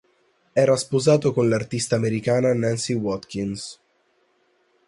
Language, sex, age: Italian, male, under 19